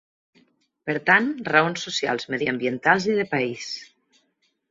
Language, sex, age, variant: Catalan, female, 40-49, Nord-Occidental